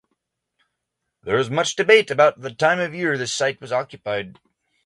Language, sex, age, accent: English, male, 40-49, United States English; West Coast